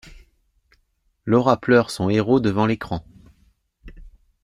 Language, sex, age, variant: French, male, 40-49, Français de métropole